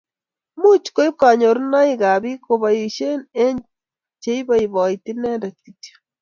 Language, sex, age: Kalenjin, female, 40-49